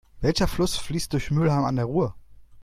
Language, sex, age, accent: German, male, 30-39, Deutschland Deutsch